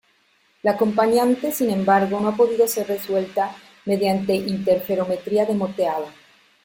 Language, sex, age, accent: Spanish, female, 50-59, México